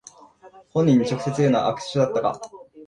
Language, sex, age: Japanese, male, 19-29